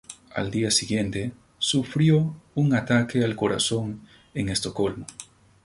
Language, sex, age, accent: Spanish, male, 30-39, Andino-Pacífico: Colombia, Perú, Ecuador, oeste de Bolivia y Venezuela andina